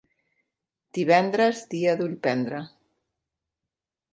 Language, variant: Catalan, Central